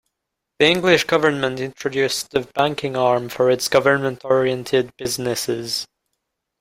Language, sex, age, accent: English, male, 19-29, United States English